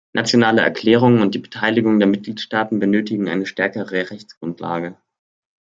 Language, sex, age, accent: German, male, 19-29, Deutschland Deutsch